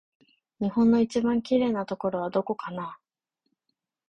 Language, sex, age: Japanese, female, 19-29